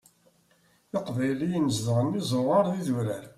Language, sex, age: Kabyle, male, 50-59